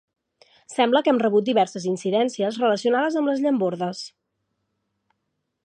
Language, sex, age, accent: Catalan, female, 30-39, central; nord-occidental